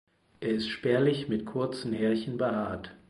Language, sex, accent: German, male, Deutschland Deutsch